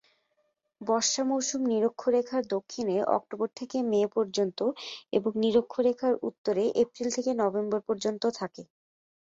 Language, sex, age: Bengali, female, 19-29